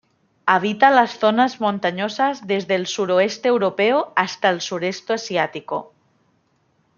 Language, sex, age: Spanish, female, 19-29